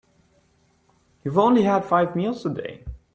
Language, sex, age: English, male, 19-29